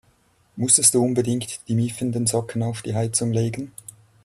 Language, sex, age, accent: German, male, 30-39, Schweizerdeutsch